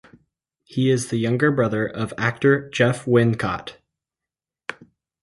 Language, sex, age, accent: English, male, 19-29, United States English